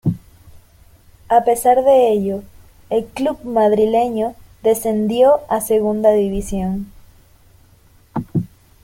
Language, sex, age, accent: Spanish, female, 19-29, Andino-Pacífico: Colombia, Perú, Ecuador, oeste de Bolivia y Venezuela andina